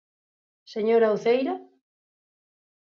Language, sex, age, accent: Galician, female, 50-59, Normativo (estándar)